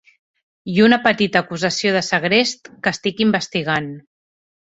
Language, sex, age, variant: Catalan, female, 40-49, Central